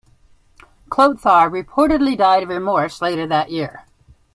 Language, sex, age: English, female, 60-69